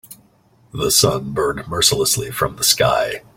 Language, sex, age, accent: English, male, 40-49, United States English